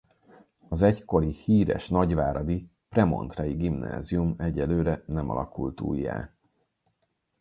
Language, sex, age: Hungarian, male, 40-49